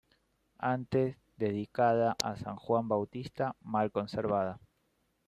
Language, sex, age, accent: Spanish, male, 19-29, Rioplatense: Argentina, Uruguay, este de Bolivia, Paraguay